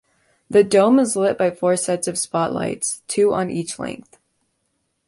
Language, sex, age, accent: English, female, under 19, United States English